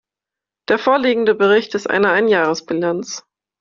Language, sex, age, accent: German, female, 19-29, Deutschland Deutsch